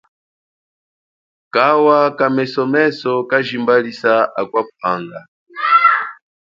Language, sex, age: Chokwe, male, 40-49